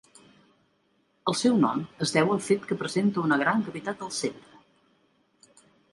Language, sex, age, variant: Catalan, female, 60-69, Central